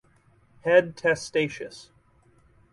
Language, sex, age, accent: English, male, 30-39, United States English